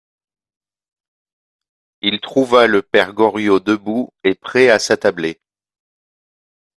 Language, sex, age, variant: French, male, 40-49, Français de métropole